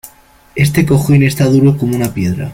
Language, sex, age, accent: Spanish, male, under 19, España: Centro-Sur peninsular (Madrid, Toledo, Castilla-La Mancha)